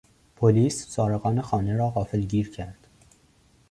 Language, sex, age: Persian, male, 19-29